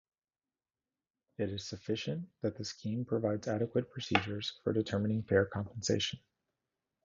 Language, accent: English, United States English